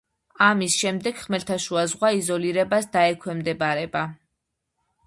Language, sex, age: Georgian, female, 30-39